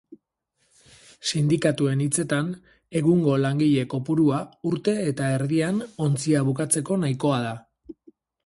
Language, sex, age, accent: Basque, male, 30-39, Mendebalekoa (Araba, Bizkaia, Gipuzkoako mendebaleko herri batzuk)